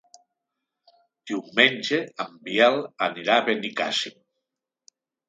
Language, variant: Catalan, Nord-Occidental